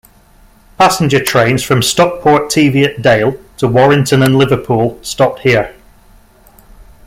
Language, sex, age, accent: English, male, 50-59, England English